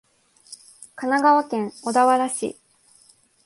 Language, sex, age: Japanese, female, 19-29